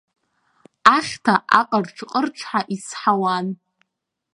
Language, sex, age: Abkhazian, female, 19-29